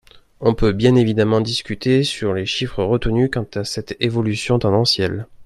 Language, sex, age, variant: French, male, 19-29, Français de métropole